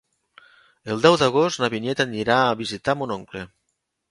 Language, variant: Catalan, Nord-Occidental